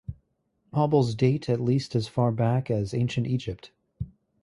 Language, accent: English, United States English